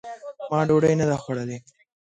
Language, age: Pashto, under 19